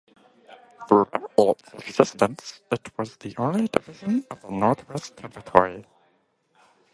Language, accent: English, United States English